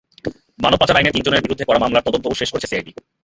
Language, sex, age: Bengali, male, 19-29